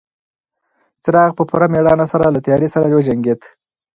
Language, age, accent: Pashto, 30-39, پکتیا ولایت، احمدزی